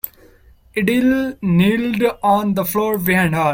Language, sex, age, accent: English, male, 19-29, India and South Asia (India, Pakistan, Sri Lanka)